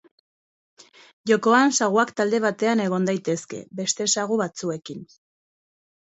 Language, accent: Basque, Erdialdekoa edo Nafarra (Gipuzkoa, Nafarroa)